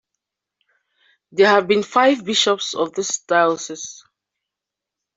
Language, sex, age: English, female, 30-39